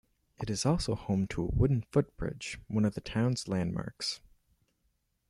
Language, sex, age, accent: English, male, under 19, Canadian English